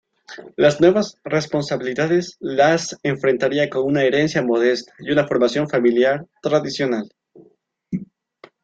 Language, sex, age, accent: Spanish, male, 19-29, Andino-Pacífico: Colombia, Perú, Ecuador, oeste de Bolivia y Venezuela andina